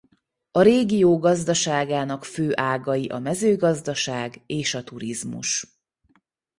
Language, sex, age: Hungarian, female, 30-39